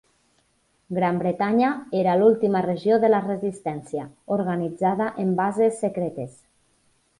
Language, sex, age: Catalan, female, 30-39